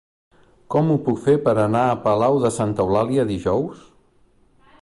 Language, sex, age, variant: Catalan, male, 40-49, Central